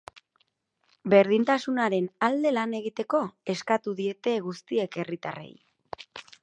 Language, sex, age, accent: Basque, female, 30-39, Erdialdekoa edo Nafarra (Gipuzkoa, Nafarroa)